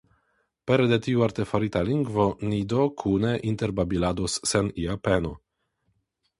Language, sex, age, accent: Esperanto, male, 30-39, Internacia